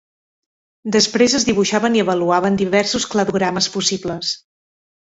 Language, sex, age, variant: Catalan, female, 40-49, Central